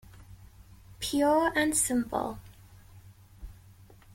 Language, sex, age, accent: English, female, 19-29, Southern African (South Africa, Zimbabwe, Namibia)